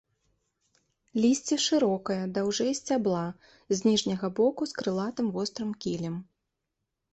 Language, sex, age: Belarusian, female, 30-39